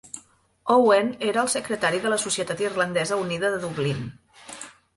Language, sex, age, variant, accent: Catalan, female, 30-39, Central, nord-oriental; Empordanès